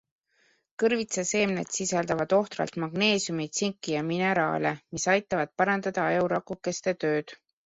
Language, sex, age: Estonian, female, 30-39